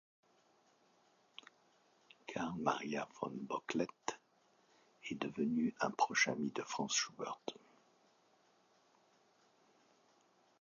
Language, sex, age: French, male, 80-89